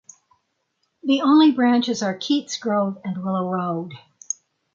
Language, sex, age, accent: English, female, 80-89, United States English